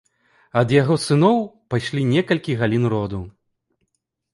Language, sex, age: Belarusian, male, 30-39